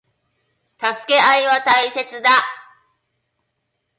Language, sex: Japanese, female